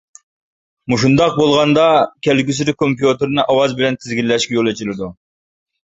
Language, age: Uyghur, 19-29